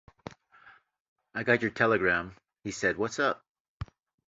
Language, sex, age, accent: English, male, 50-59, United States English